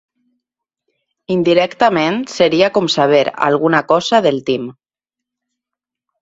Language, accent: Catalan, valencià